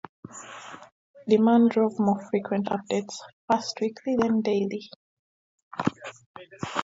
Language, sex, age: English, female, 19-29